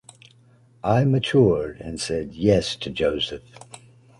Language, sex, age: English, male, 50-59